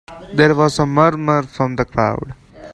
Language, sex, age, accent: English, male, 19-29, India and South Asia (India, Pakistan, Sri Lanka)